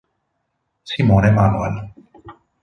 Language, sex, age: Italian, male, 30-39